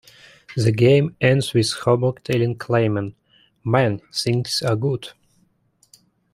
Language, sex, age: English, male, 19-29